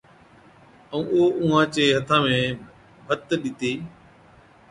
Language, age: Od, 50-59